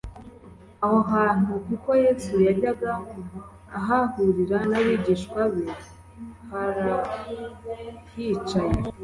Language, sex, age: Kinyarwanda, female, 30-39